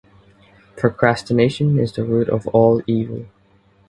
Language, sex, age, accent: English, male, 19-29, England English